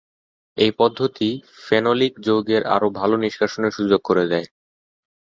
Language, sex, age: Bengali, male, 19-29